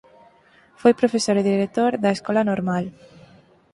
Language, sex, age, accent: Galician, female, 19-29, Central (gheada)